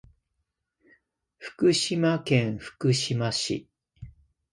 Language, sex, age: Japanese, male, 30-39